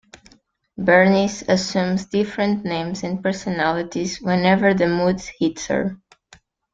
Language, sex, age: English, female, 19-29